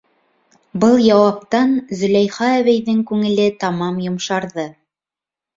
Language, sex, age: Bashkir, female, 19-29